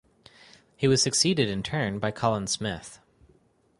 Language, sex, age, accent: English, male, 30-39, United States English